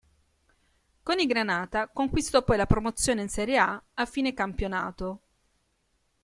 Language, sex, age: Italian, female, 40-49